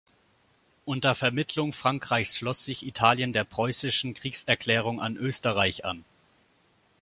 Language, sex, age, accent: German, male, 19-29, Deutschland Deutsch